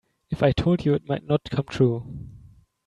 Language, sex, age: English, male, 19-29